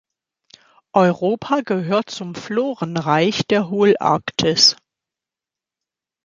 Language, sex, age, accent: German, female, 50-59, Deutschland Deutsch